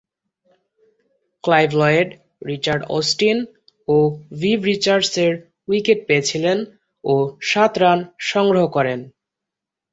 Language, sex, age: Bengali, male, under 19